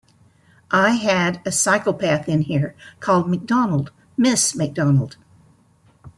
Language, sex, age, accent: English, female, 60-69, United States English